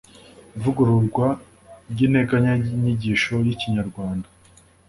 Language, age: Kinyarwanda, 19-29